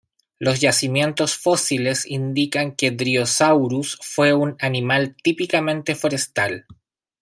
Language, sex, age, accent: Spanish, male, 40-49, Chileno: Chile, Cuyo